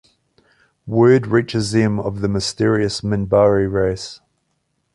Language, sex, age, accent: English, male, 40-49, New Zealand English